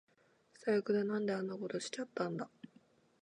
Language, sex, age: Japanese, female, 19-29